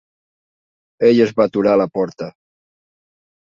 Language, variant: Catalan, Nord-Occidental